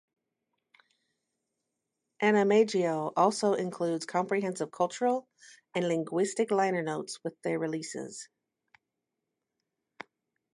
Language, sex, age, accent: English, female, 60-69, United States English